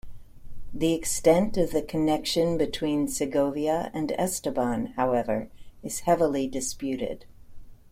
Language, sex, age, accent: English, female, 60-69, United States English